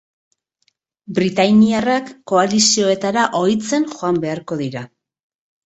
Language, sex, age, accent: Basque, female, 40-49, Mendebalekoa (Araba, Bizkaia, Gipuzkoako mendebaleko herri batzuk)